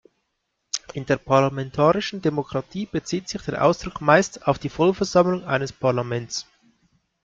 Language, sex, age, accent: German, male, 30-39, Schweizerdeutsch